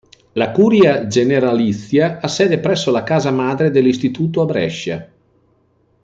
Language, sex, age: Italian, male, 60-69